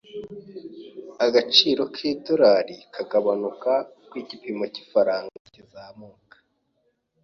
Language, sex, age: Kinyarwanda, male, 19-29